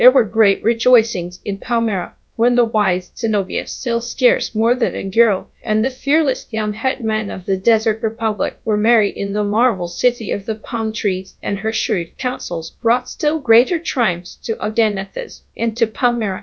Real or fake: fake